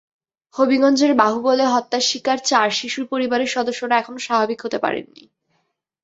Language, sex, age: Bengali, female, 19-29